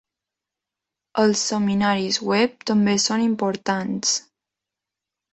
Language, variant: Catalan, Balear